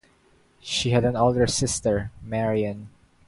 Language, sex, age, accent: English, male, 19-29, Filipino